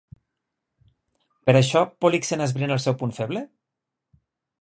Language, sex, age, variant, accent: Catalan, male, 30-39, Nord-Occidental, nord-occidental